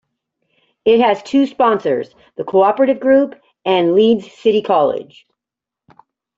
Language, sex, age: English, female, 40-49